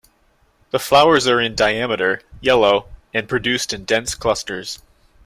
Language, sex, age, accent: English, male, 19-29, United States English